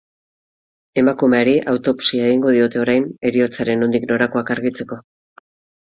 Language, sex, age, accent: Basque, female, 40-49, Mendebalekoa (Araba, Bizkaia, Gipuzkoako mendebaleko herri batzuk)